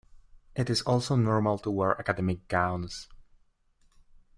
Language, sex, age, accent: English, male, under 19, United States English